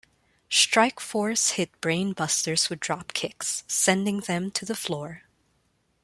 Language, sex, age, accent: English, female, 19-29, Filipino